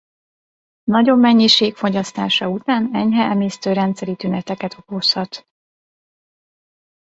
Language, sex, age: Hungarian, female, 19-29